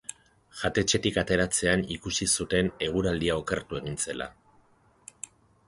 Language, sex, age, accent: Basque, male, 60-69, Erdialdekoa edo Nafarra (Gipuzkoa, Nafarroa)